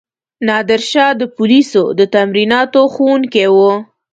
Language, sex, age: Pashto, female, 19-29